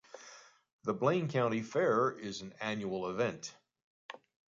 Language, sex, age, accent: English, male, 70-79, United States English